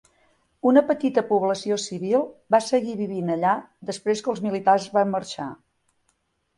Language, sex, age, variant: Catalan, female, 50-59, Central